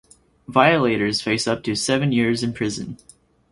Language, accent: English, United States English